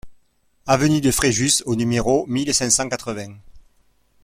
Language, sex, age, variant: French, male, 50-59, Français de métropole